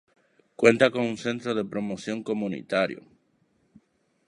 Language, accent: Spanish, Caribe: Cuba, Venezuela, Puerto Rico, República Dominicana, Panamá, Colombia caribeña, México caribeño, Costa del golfo de México